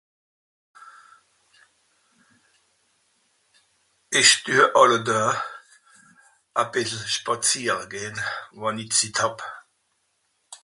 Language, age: Swiss German, 60-69